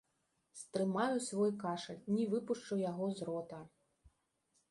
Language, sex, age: Belarusian, female, 40-49